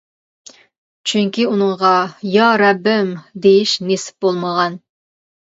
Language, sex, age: Uyghur, female, 40-49